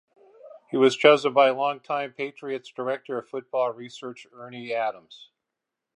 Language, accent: English, United States English